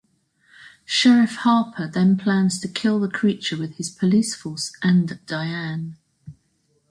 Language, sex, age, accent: English, female, 60-69, England English